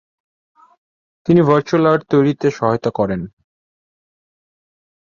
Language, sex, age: Bengali, male, 30-39